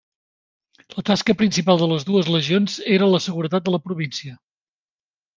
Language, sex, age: Catalan, male, 40-49